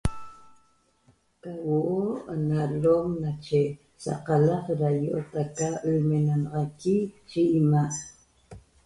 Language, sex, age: Toba, female, 50-59